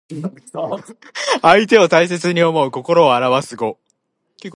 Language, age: Japanese, 19-29